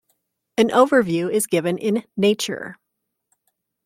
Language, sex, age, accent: English, female, 50-59, United States English